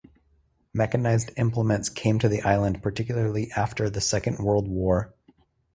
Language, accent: English, United States English